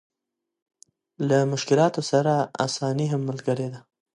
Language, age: Pashto, 30-39